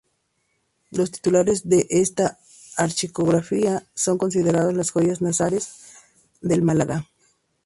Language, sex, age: Spanish, female, 30-39